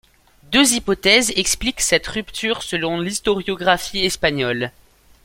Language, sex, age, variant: French, male, under 19, Français de métropole